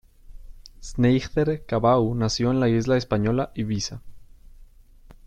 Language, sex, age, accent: Spanish, male, 19-29, México